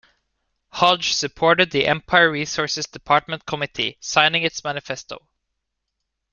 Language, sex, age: English, male, 19-29